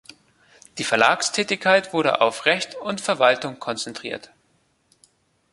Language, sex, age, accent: German, male, 19-29, Deutschland Deutsch